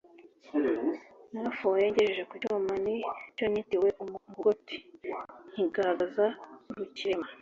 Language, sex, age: Kinyarwanda, female, 19-29